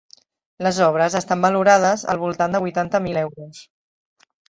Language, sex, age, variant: Catalan, female, 50-59, Central